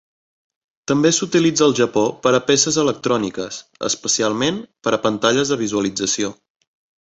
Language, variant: Catalan, Central